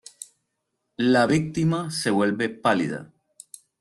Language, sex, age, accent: Spanish, male, 30-39, Caribe: Cuba, Venezuela, Puerto Rico, República Dominicana, Panamá, Colombia caribeña, México caribeño, Costa del golfo de México